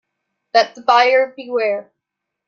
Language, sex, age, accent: English, female, 19-29, United States English